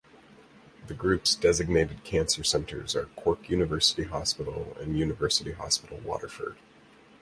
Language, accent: English, United States English